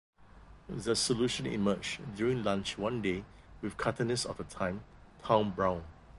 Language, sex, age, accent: English, male, 50-59, Singaporean English